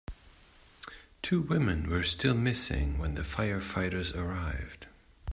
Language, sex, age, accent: English, male, 30-39, United States English